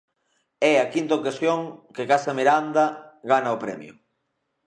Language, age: Galician, 19-29